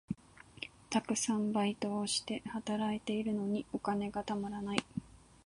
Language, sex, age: Japanese, female, 19-29